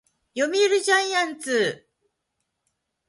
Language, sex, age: Japanese, female, 50-59